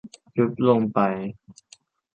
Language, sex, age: Thai, male, under 19